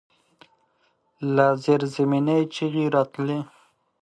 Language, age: Pashto, 30-39